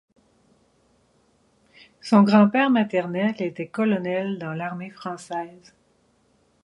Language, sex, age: French, female, 50-59